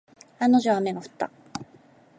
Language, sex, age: Japanese, female, 30-39